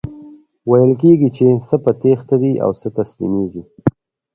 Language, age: Pashto, 19-29